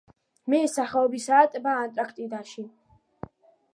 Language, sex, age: Georgian, female, under 19